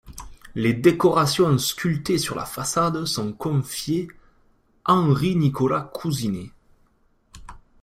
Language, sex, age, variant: French, male, 19-29, Français de métropole